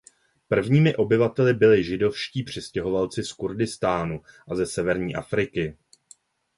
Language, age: Czech, 30-39